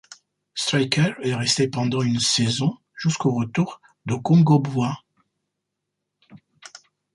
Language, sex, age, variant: French, male, 50-59, Français d'Europe